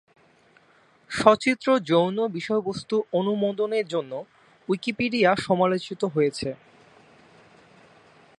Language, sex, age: Bengali, male, 19-29